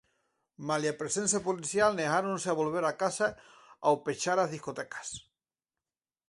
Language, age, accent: Galician, 50-59, Atlántico (seseo e gheada)